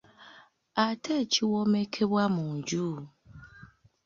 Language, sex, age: Ganda, female, 19-29